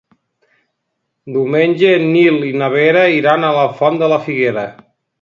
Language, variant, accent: Catalan, Nord-Occidental, nord-occidental